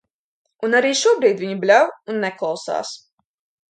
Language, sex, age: Latvian, female, under 19